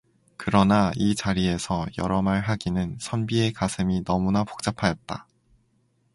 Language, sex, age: Korean, male, 19-29